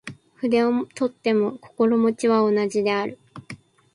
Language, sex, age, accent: Japanese, female, 19-29, 標準語